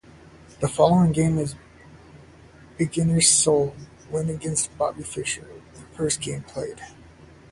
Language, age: English, 40-49